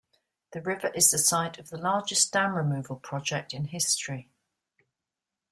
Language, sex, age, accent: English, female, 60-69, England English